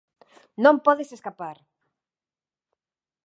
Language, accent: Galician, Normativo (estándar)